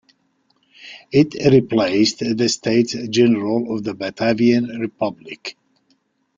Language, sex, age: English, male, 60-69